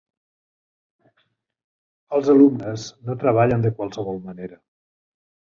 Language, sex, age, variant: Catalan, male, 50-59, Nord-Occidental